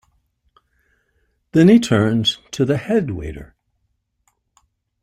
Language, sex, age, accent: English, male, 60-69, United States English